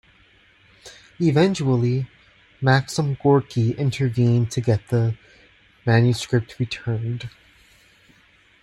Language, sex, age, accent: English, male, 19-29, United States English